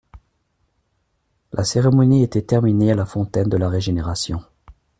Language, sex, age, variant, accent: French, male, 40-49, Français d'Amérique du Nord, Français du Canada